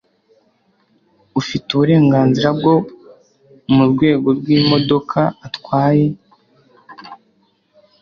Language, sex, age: Kinyarwanda, male, under 19